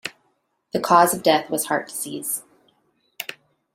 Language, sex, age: English, female, 19-29